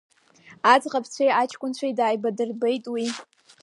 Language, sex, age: Abkhazian, female, 19-29